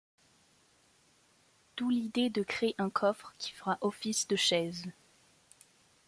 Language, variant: French, Français de métropole